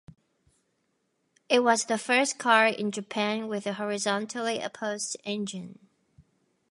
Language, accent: English, United States English